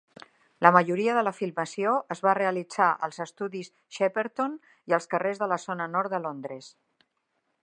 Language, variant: Catalan, Central